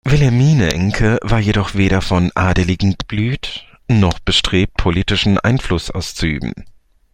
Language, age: German, 30-39